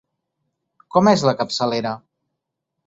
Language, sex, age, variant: Catalan, male, 40-49, Central